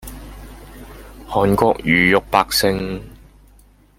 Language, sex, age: Chinese, male, 19-29